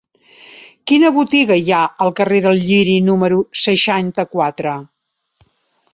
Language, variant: Catalan, Central